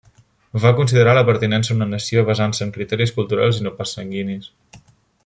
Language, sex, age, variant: Catalan, male, 19-29, Central